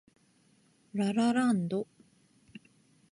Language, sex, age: Japanese, female, 30-39